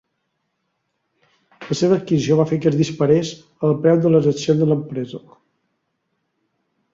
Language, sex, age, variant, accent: Catalan, male, 50-59, Balear, balear